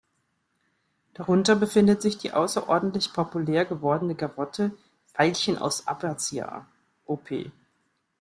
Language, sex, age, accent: German, female, 40-49, Deutschland Deutsch